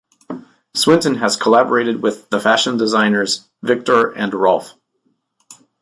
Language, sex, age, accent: English, male, 40-49, United States English